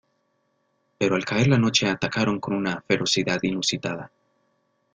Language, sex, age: Spanish, male, 30-39